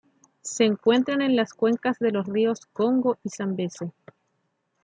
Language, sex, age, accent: Spanish, female, 30-39, Chileno: Chile, Cuyo